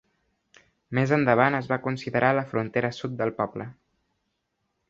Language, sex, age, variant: Catalan, male, under 19, Central